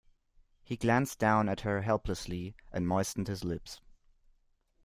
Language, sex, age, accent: English, male, 19-29, United States English